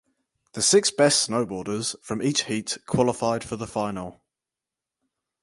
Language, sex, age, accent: English, male, 19-29, England English